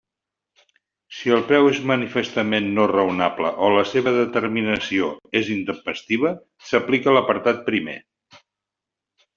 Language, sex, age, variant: Catalan, male, 70-79, Central